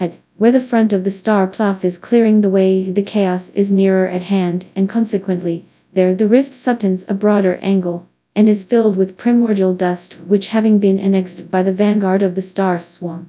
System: TTS, FastPitch